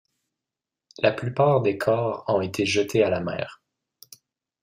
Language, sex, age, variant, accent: French, male, 30-39, Français d'Amérique du Nord, Français du Canada